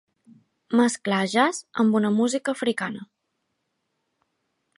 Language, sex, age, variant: Catalan, female, 19-29, Balear